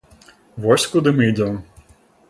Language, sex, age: Belarusian, male, 19-29